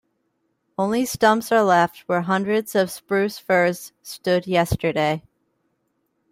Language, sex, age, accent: English, female, 19-29, United States English